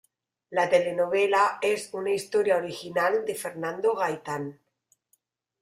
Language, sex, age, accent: Spanish, female, 40-49, España: Sur peninsular (Andalucia, Extremadura, Murcia)